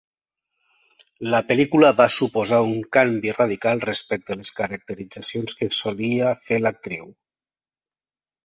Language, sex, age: Catalan, male, 50-59